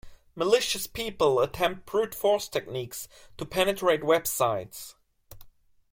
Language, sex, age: English, male, 19-29